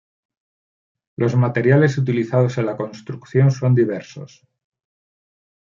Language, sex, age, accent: Spanish, male, 40-49, España: Norte peninsular (Asturias, Castilla y León, Cantabria, País Vasco, Navarra, Aragón, La Rioja, Guadalajara, Cuenca)